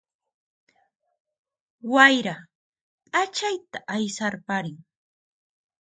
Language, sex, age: Puno Quechua, female, 30-39